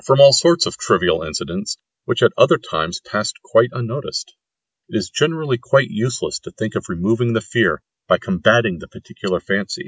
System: none